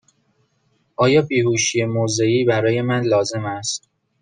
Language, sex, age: Persian, male, 19-29